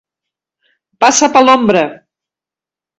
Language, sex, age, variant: Catalan, female, 50-59, Central